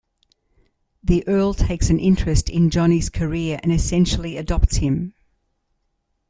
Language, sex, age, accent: English, female, 60-69, Australian English